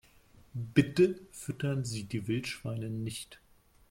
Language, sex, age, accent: German, male, 19-29, Deutschland Deutsch